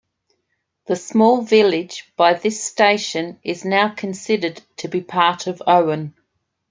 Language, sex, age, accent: English, female, 50-59, Australian English